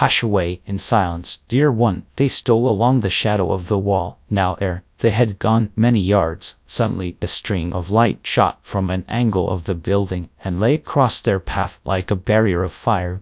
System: TTS, GradTTS